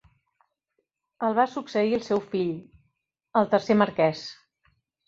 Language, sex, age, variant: Catalan, female, 50-59, Central